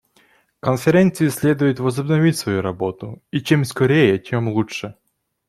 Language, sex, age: Russian, male, 19-29